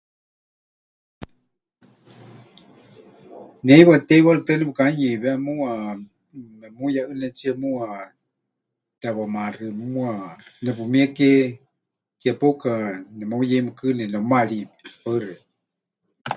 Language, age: Huichol, 50-59